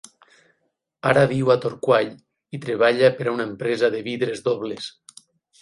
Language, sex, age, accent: Catalan, male, 30-39, valencià; valencià meridional